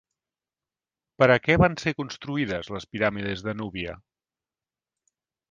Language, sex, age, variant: Catalan, male, 50-59, Central